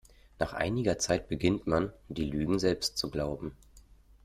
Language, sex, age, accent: German, male, 30-39, Deutschland Deutsch